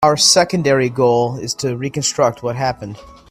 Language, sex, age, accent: English, male, 19-29, United States English